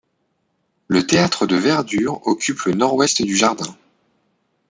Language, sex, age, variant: French, male, 19-29, Français de métropole